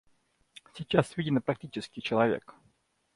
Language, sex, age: Russian, male, 30-39